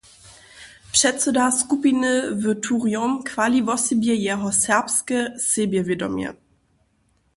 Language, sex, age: Upper Sorbian, female, under 19